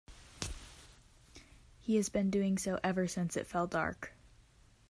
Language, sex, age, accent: English, female, under 19, United States English